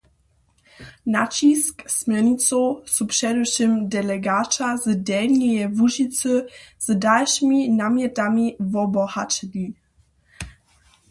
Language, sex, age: Upper Sorbian, female, under 19